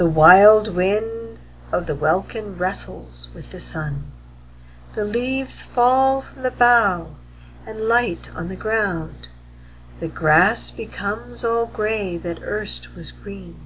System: none